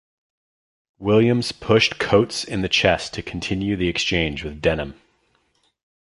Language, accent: English, United States English